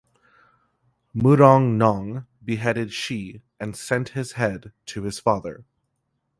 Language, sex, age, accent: English, male, 19-29, Canadian English